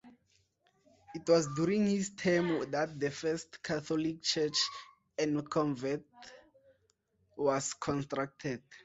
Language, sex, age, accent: English, male, under 19, Southern African (South Africa, Zimbabwe, Namibia)